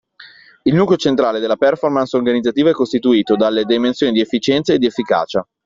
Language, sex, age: Italian, male, 19-29